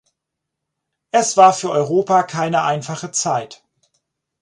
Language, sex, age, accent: German, male, 40-49, Deutschland Deutsch